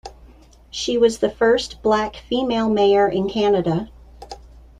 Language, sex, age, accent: English, female, 40-49, United States English